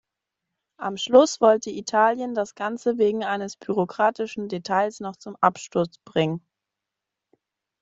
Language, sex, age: German, female, 19-29